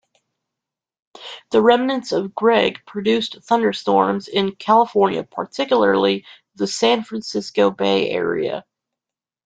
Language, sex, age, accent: English, female, 19-29, United States English